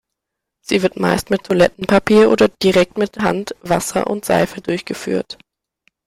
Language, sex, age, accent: German, male, under 19, Deutschland Deutsch